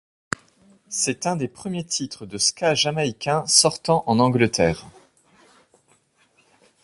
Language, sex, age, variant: French, male, 30-39, Français de métropole